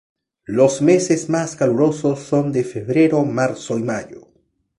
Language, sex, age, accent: Spanish, male, 19-29, Chileno: Chile, Cuyo